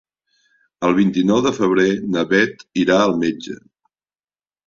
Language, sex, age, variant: Catalan, male, 60-69, Central